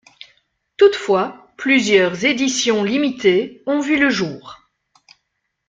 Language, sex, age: French, female, 40-49